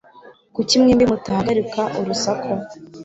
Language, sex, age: Kinyarwanda, female, 19-29